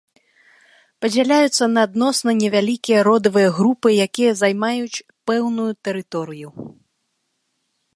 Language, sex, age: Belarusian, female, 30-39